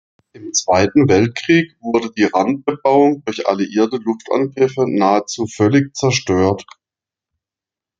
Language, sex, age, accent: German, male, 30-39, Deutschland Deutsch